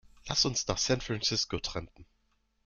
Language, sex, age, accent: German, male, 19-29, Deutschland Deutsch